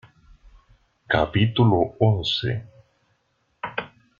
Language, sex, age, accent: Spanish, male, 50-59, América central